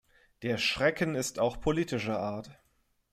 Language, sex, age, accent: German, male, 30-39, Deutschland Deutsch